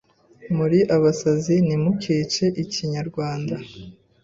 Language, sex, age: Kinyarwanda, female, 30-39